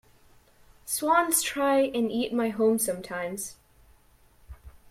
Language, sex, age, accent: English, female, under 19, United States English